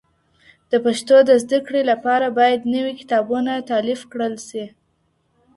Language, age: Pashto, under 19